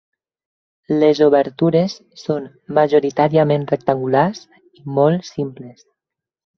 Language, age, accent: Catalan, 19-29, valencià